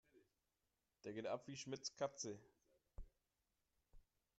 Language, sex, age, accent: German, male, 30-39, Deutschland Deutsch